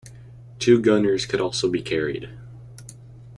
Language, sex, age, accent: English, male, under 19, United States English